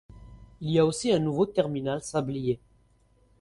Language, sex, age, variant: French, male, 19-29, Français du nord de l'Afrique